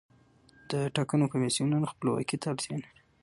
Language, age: Pashto, 19-29